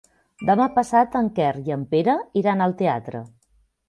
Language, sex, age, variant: Catalan, female, 40-49, Central